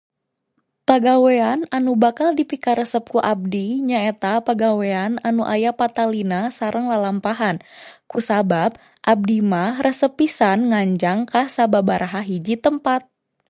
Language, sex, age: Sundanese, female, 19-29